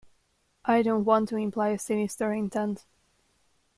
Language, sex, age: English, female, 19-29